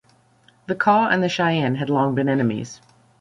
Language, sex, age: English, female, 40-49